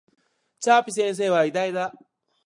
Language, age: Japanese, 19-29